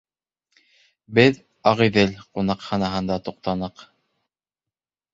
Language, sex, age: Bashkir, male, 30-39